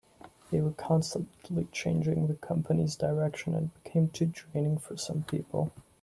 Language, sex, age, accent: English, male, 19-29, United States English